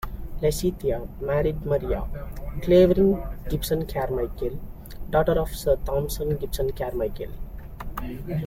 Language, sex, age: English, male, 19-29